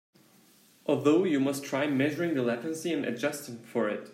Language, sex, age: English, male, 30-39